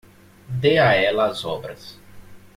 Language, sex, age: Portuguese, male, 19-29